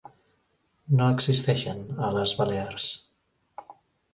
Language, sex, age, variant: Catalan, male, 40-49, Central